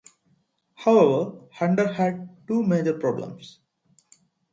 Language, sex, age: English, male, 30-39